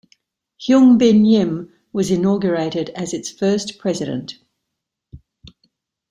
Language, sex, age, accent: English, female, 70-79, Australian English